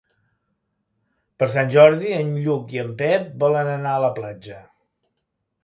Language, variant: Catalan, Central